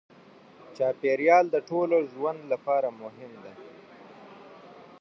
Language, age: Pashto, 30-39